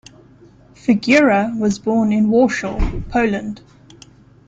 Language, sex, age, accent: English, female, 19-29, Southern African (South Africa, Zimbabwe, Namibia)